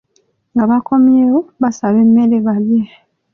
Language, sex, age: Ganda, female, 19-29